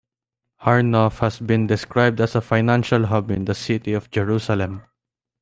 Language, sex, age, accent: English, male, under 19, Filipino